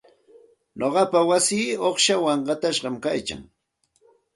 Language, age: Santa Ana de Tusi Pasco Quechua, 40-49